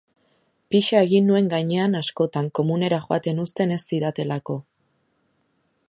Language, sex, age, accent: Basque, female, 19-29, Erdialdekoa edo Nafarra (Gipuzkoa, Nafarroa)